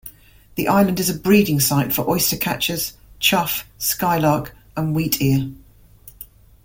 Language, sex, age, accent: English, female, 50-59, England English